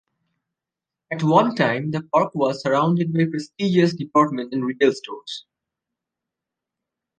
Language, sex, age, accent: English, male, 19-29, India and South Asia (India, Pakistan, Sri Lanka)